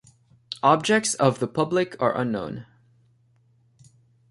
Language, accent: English, Canadian English